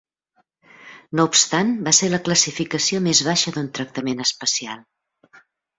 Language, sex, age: Catalan, female, 60-69